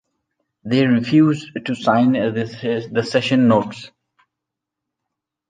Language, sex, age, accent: English, male, 19-29, India and South Asia (India, Pakistan, Sri Lanka)